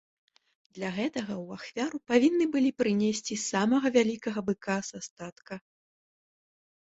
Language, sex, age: Belarusian, female, 30-39